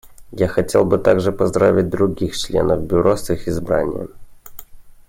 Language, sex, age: Russian, male, 19-29